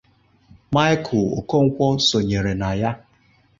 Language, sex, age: Igbo, male, 30-39